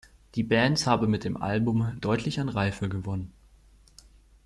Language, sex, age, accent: German, male, under 19, Deutschland Deutsch